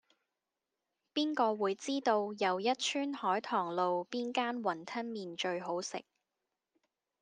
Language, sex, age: Cantonese, female, 30-39